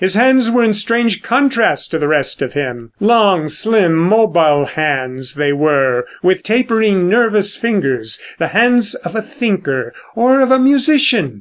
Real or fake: real